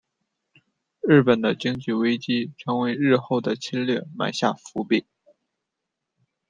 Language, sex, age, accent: Chinese, male, 19-29, 出生地：河北省